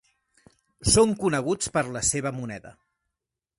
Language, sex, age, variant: Catalan, male, 30-39, Central